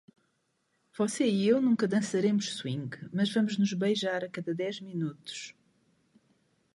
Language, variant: Portuguese, Portuguese (Portugal)